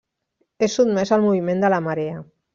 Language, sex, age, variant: Catalan, female, 40-49, Central